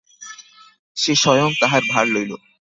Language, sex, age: Bengali, male, 19-29